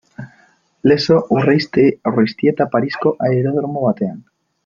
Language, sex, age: Basque, male, 19-29